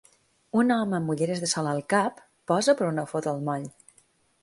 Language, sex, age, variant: Catalan, female, 40-49, Balear